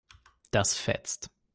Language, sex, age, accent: German, male, 19-29, Deutschland Deutsch